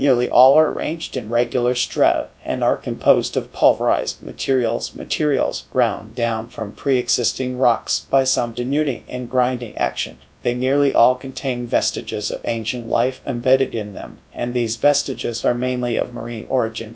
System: TTS, GradTTS